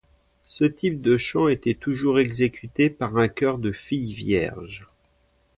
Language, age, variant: French, 50-59, Français de métropole